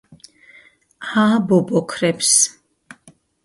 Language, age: Georgian, 40-49